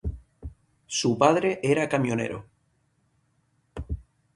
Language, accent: Spanish, España: Islas Canarias